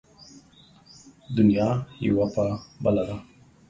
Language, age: Pashto, 30-39